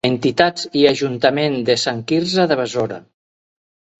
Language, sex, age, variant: Catalan, male, 60-69, Central